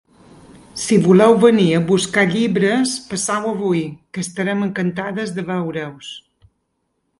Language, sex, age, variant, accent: Catalan, female, 50-59, Balear, menorquí